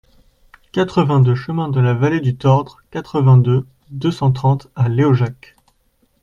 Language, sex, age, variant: French, male, 19-29, Français de métropole